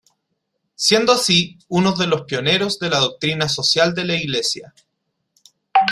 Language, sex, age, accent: Spanish, male, 30-39, Chileno: Chile, Cuyo